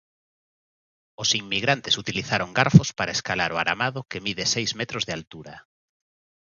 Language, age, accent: Galician, 40-49, Oriental (común en zona oriental)